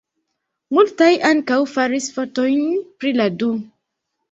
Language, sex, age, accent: Esperanto, female, 19-29, Internacia